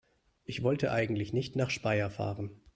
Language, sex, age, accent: German, male, 30-39, Deutschland Deutsch